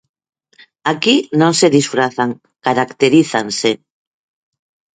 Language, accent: Galician, Normativo (estándar)